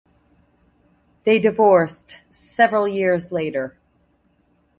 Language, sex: English, female